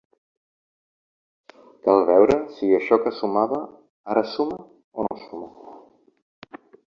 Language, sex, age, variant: Catalan, male, 50-59, Central